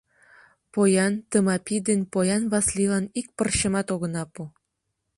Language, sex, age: Mari, female, 19-29